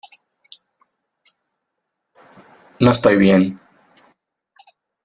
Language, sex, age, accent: Spanish, male, under 19, España: Centro-Sur peninsular (Madrid, Toledo, Castilla-La Mancha)